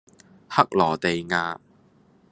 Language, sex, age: Cantonese, male, under 19